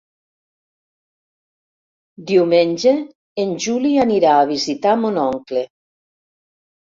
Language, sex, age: Catalan, female, 60-69